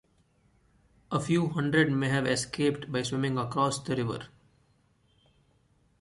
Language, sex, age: English, male, 19-29